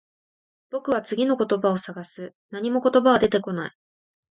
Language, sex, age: Japanese, female, under 19